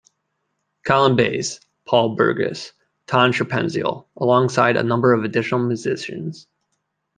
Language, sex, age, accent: English, male, 30-39, United States English